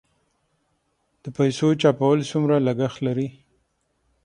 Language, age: Pashto, 40-49